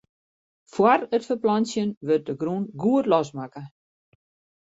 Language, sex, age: Western Frisian, female, 50-59